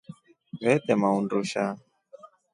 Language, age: Rombo, 19-29